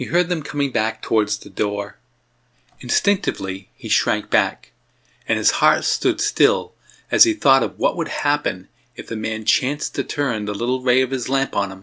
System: none